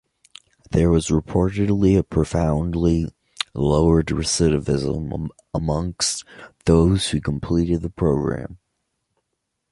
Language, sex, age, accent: English, male, 30-39, United States English